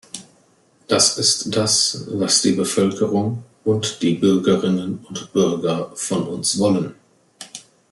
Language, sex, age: German, male, 40-49